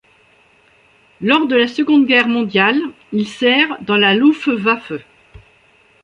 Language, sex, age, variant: French, female, 60-69, Français de métropole